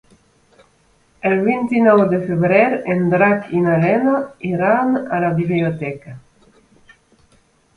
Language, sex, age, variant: Catalan, male, 50-59, Septentrional